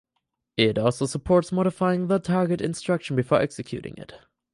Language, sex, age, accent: English, male, 19-29, United States English